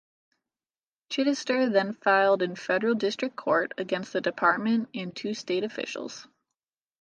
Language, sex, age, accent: English, female, 19-29, United States English